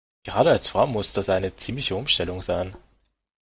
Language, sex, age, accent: German, male, 19-29, Österreichisches Deutsch